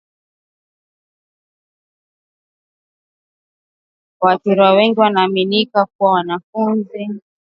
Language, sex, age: Swahili, female, 19-29